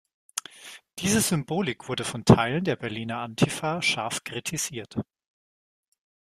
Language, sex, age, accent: German, male, 30-39, Deutschland Deutsch